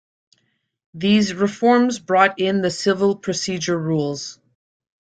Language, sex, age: English, female, 30-39